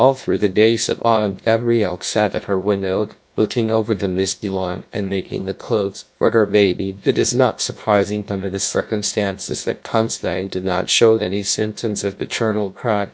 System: TTS, GlowTTS